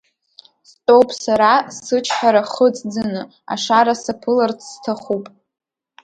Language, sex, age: Abkhazian, female, under 19